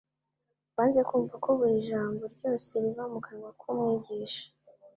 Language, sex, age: Kinyarwanda, female, 19-29